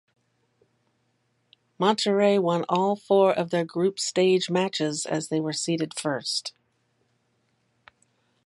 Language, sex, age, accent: English, female, 60-69, United States English